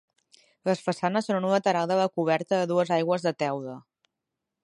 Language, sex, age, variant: Catalan, female, 30-39, Nord-Occidental